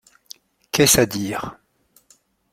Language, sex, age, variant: French, male, 40-49, Français de métropole